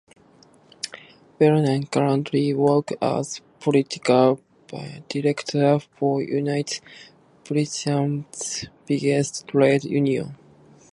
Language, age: English, under 19